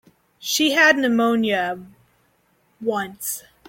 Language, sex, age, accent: English, female, 19-29, United States English